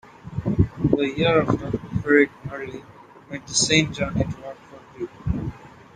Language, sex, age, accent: English, male, 19-29, India and South Asia (India, Pakistan, Sri Lanka)